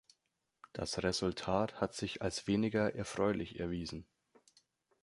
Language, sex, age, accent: German, male, 19-29, Deutschland Deutsch